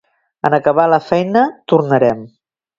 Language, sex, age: Catalan, female, 50-59